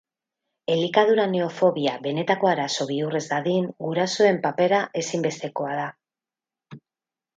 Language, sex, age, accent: Basque, female, 50-59, Mendebalekoa (Araba, Bizkaia, Gipuzkoako mendebaleko herri batzuk)